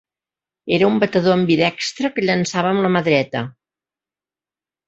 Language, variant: Catalan, Central